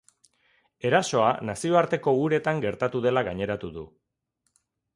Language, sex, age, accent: Basque, male, 40-49, Mendebalekoa (Araba, Bizkaia, Gipuzkoako mendebaleko herri batzuk)